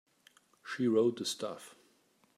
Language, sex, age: English, male, 50-59